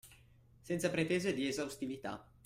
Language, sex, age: Italian, male, 19-29